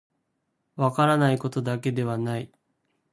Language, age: Japanese, 19-29